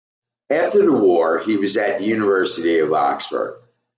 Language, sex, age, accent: English, male, 60-69, United States English